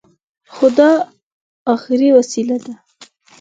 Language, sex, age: Pashto, female, under 19